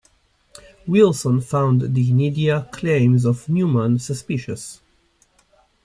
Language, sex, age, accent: English, male, 40-49, United States English